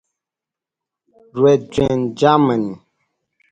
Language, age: English, 19-29